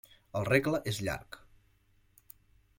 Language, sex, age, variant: Catalan, male, 40-49, Central